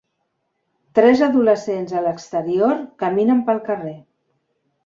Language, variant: Catalan, Central